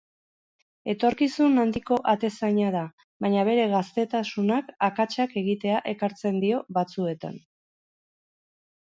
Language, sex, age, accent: Basque, female, 50-59, Mendebalekoa (Araba, Bizkaia, Gipuzkoako mendebaleko herri batzuk)